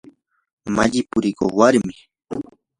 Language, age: Yanahuanca Pasco Quechua, 19-29